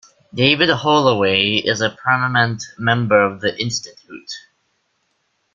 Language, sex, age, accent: English, male, under 19, United States English